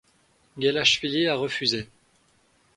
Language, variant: French, Français de métropole